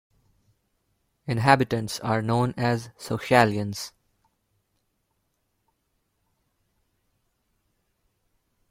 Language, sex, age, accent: English, male, 19-29, India and South Asia (India, Pakistan, Sri Lanka)